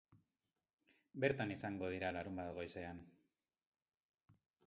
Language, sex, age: Basque, male, 50-59